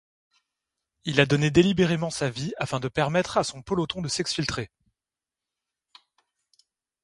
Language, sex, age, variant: French, male, 19-29, Français de métropole